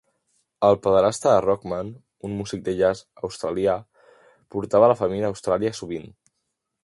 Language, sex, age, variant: Catalan, male, under 19, Central